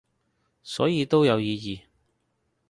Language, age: Cantonese, 30-39